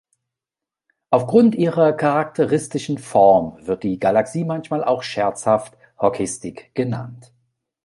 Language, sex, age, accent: German, male, 40-49, Deutschland Deutsch